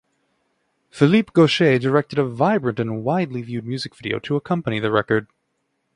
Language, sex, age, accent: English, male, 19-29, United States English